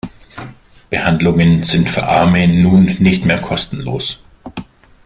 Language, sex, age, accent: German, male, 40-49, Deutschland Deutsch